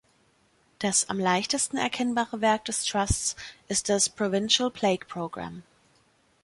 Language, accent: German, Deutschland Deutsch